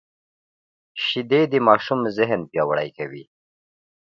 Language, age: Pashto, 30-39